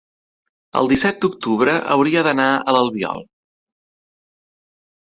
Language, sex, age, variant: Catalan, male, 30-39, Central